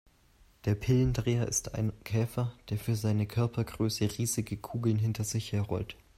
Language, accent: German, Deutschland Deutsch